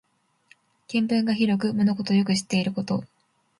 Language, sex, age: Japanese, female, under 19